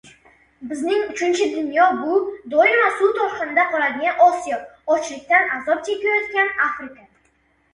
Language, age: Uzbek, 30-39